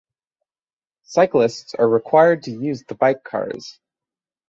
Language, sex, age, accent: English, male, under 19, United States English